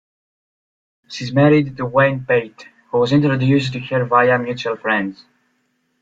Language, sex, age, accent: English, male, 19-29, United States English